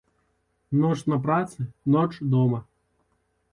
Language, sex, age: Belarusian, male, 30-39